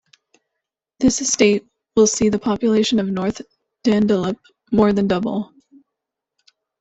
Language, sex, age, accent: English, female, 30-39, United States English